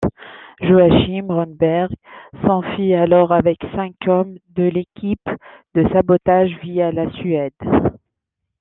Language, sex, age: French, female, 19-29